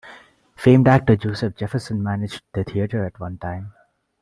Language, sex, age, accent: English, male, under 19, India and South Asia (India, Pakistan, Sri Lanka)